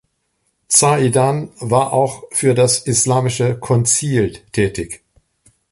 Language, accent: German, Deutschland Deutsch